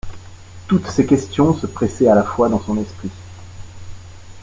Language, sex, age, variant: French, male, 40-49, Français de métropole